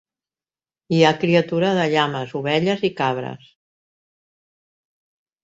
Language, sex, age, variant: Catalan, female, 60-69, Central